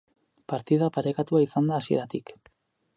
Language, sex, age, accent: Basque, male, 19-29, Erdialdekoa edo Nafarra (Gipuzkoa, Nafarroa)